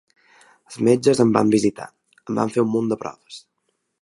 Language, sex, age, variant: Catalan, male, 19-29, Balear